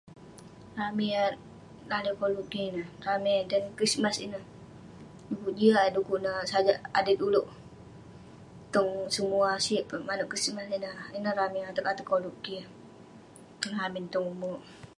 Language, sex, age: Western Penan, female, under 19